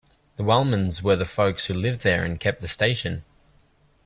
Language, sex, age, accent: English, male, 19-29, Australian English